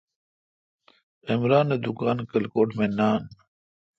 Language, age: Kalkoti, 50-59